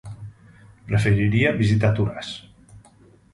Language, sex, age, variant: Catalan, male, 50-59, Central